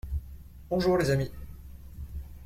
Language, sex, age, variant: French, male, 19-29, Français de métropole